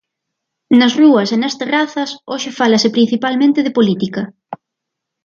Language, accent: Galician, Atlántico (seseo e gheada)